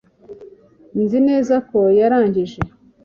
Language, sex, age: Kinyarwanda, female, 40-49